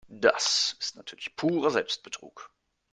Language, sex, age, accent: German, male, 19-29, Deutschland Deutsch